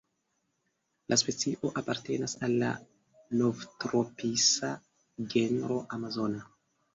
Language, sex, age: Esperanto, male, 19-29